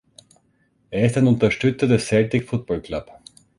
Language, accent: German, Österreichisches Deutsch